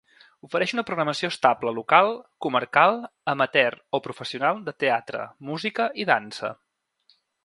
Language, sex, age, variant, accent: Catalan, male, 30-39, Central, central